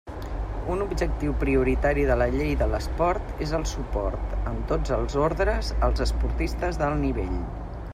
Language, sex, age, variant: Catalan, female, 50-59, Central